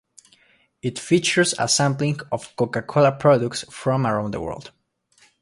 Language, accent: English, United States English